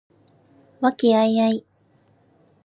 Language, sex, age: Japanese, female, 19-29